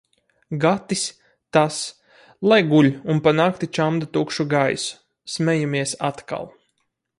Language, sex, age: Latvian, male, 30-39